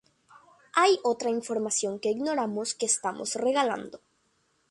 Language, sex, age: Spanish, female, 19-29